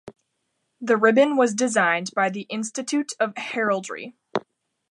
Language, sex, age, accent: English, female, under 19, United States English